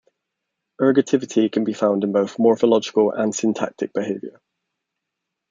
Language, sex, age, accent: English, male, 19-29, England English